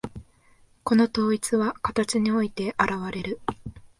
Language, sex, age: Japanese, female, 19-29